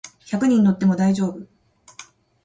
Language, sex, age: Japanese, female, 50-59